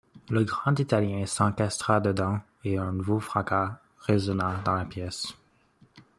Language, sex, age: French, male, 19-29